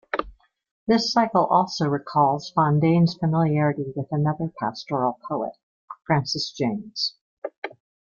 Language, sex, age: English, female, 60-69